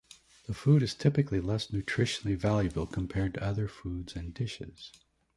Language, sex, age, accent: English, male, 60-69, United States English